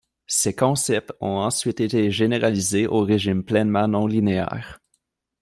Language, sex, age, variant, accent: French, male, 19-29, Français d'Amérique du Nord, Français du Canada